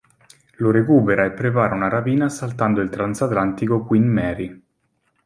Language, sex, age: Italian, male, 19-29